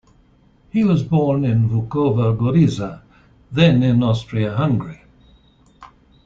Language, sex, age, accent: English, male, 60-69, England English